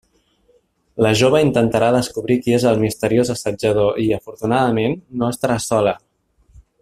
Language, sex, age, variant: Catalan, male, 30-39, Central